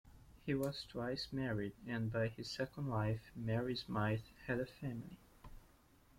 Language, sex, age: English, male, 19-29